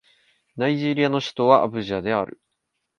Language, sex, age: Japanese, male, 19-29